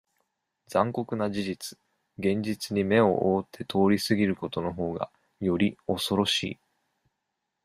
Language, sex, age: Japanese, male, 19-29